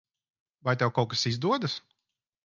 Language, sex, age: Latvian, male, 40-49